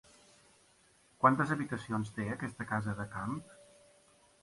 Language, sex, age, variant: Catalan, male, 40-49, Balear